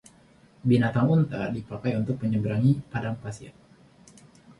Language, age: Indonesian, 19-29